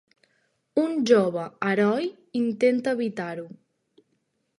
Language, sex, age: Catalan, female, under 19